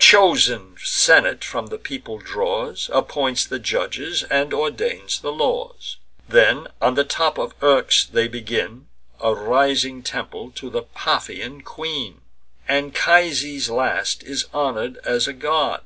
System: none